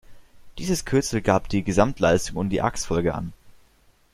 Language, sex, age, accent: German, male, under 19, Deutschland Deutsch